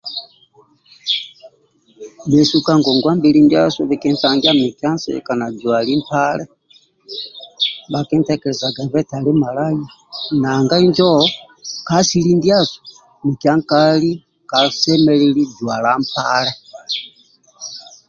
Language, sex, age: Amba (Uganda), male, 60-69